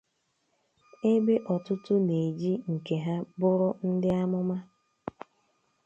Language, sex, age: Igbo, female, 30-39